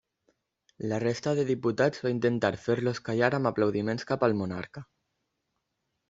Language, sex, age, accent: Catalan, male, under 19, valencià